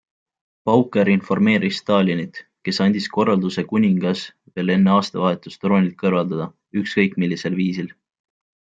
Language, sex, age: Estonian, male, 19-29